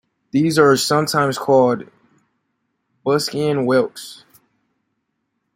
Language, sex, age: English, male, under 19